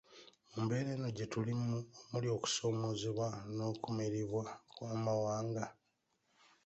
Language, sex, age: Ganda, male, 30-39